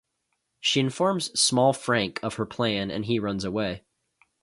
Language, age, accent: English, 19-29, United States English